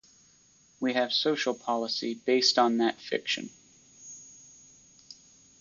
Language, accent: English, United States English